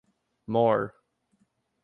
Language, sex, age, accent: English, male, 30-39, United States English